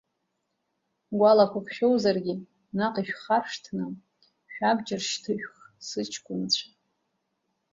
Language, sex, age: Abkhazian, female, 30-39